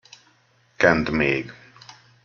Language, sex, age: Hungarian, male, 50-59